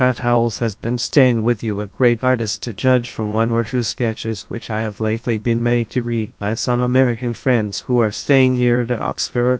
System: TTS, GlowTTS